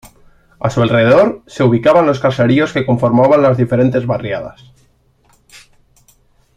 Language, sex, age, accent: Spanish, male, under 19, España: Centro-Sur peninsular (Madrid, Toledo, Castilla-La Mancha)